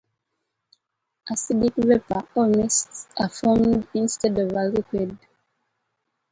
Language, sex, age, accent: English, female, 19-29, United States English